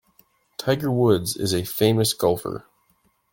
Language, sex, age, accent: English, male, 30-39, Canadian English